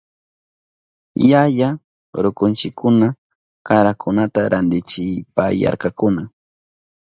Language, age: Southern Pastaza Quechua, 30-39